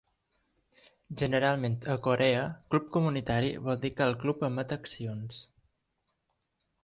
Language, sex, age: Catalan, male, 19-29